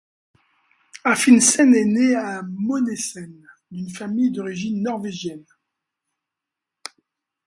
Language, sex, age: French, male, 60-69